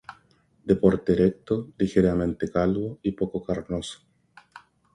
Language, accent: Spanish, Chileno: Chile, Cuyo